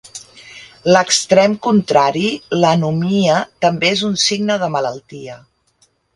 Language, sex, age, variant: Catalan, female, 60-69, Central